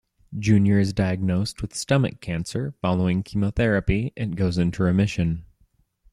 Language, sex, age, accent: English, male, 19-29, United States English